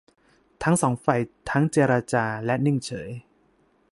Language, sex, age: Thai, male, 19-29